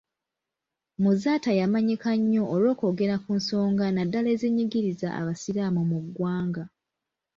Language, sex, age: Ganda, female, 19-29